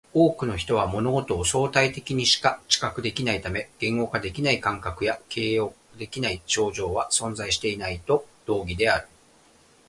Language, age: Japanese, 40-49